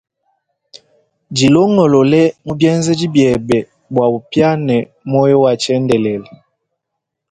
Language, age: Luba-Lulua, 19-29